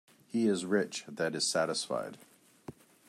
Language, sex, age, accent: English, male, 60-69, Canadian English